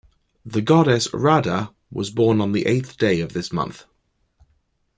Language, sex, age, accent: English, male, 30-39, England English